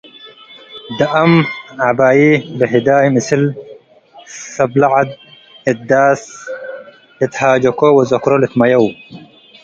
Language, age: Tigre, 19-29